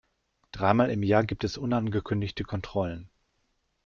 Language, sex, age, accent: German, male, 40-49, Deutschland Deutsch